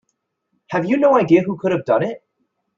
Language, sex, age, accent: English, male, 19-29, United States English